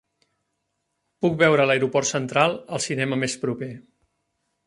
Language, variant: Catalan, Central